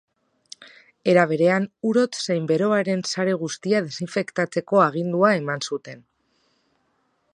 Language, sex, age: Basque, female, 30-39